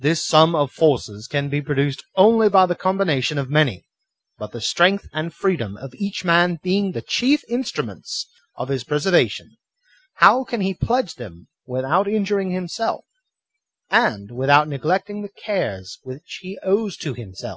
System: none